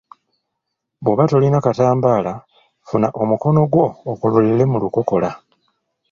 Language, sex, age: Ganda, male, 40-49